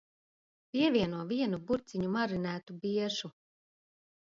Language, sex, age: Latvian, female, 40-49